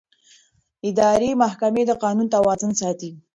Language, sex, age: Pashto, female, 30-39